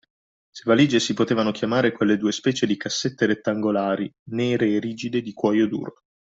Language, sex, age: Italian, male, 30-39